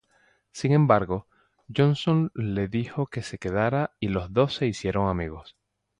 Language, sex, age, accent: Spanish, male, 40-49, Caribe: Cuba, Venezuela, Puerto Rico, República Dominicana, Panamá, Colombia caribeña, México caribeño, Costa del golfo de México